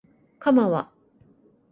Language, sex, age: Japanese, female, 40-49